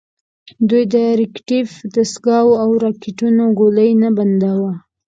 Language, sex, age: Pashto, female, 19-29